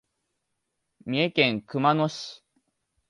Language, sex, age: Japanese, male, 19-29